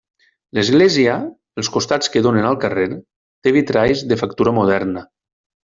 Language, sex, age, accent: Catalan, male, 30-39, valencià